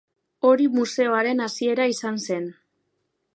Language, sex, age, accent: Basque, female, 19-29, Mendebalekoa (Araba, Bizkaia, Gipuzkoako mendebaleko herri batzuk)